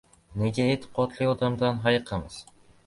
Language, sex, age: Uzbek, male, under 19